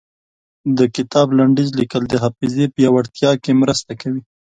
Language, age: Pashto, 19-29